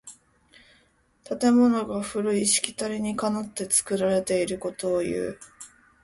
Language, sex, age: Japanese, female, under 19